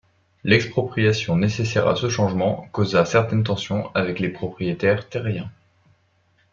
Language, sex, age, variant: French, male, 19-29, Français de métropole